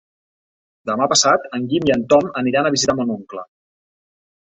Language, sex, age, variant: Catalan, male, 40-49, Central